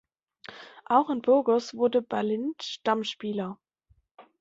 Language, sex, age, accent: German, female, 19-29, Deutschland Deutsch